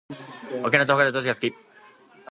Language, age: Japanese, 19-29